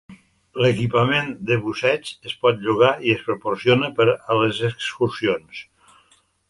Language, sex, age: Catalan, male, 60-69